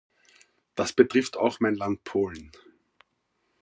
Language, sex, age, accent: German, male, 30-39, Österreichisches Deutsch